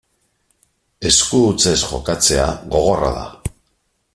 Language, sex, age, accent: Basque, male, 50-59, Mendebalekoa (Araba, Bizkaia, Gipuzkoako mendebaleko herri batzuk)